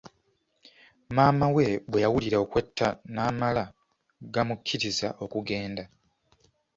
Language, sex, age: Ganda, male, 19-29